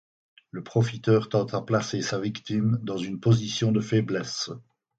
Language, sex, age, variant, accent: French, male, 60-69, Français d'Europe, Français de Belgique